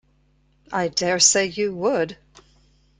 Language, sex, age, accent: English, female, 50-59, United States English